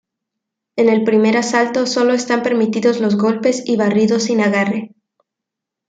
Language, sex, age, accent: Spanish, female, 19-29, México